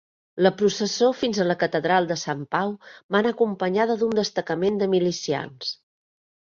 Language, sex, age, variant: Catalan, female, 50-59, Central